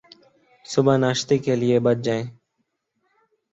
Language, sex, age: Urdu, male, 19-29